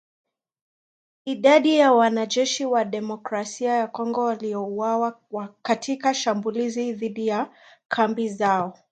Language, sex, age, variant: Swahili, female, 19-29, Kiswahili Sanifu (EA)